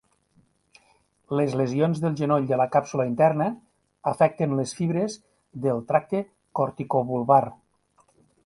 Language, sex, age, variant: Catalan, male, 50-59, Nord-Occidental